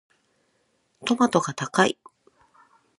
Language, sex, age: Japanese, female, 40-49